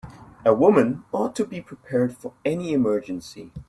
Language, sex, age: English, male, 19-29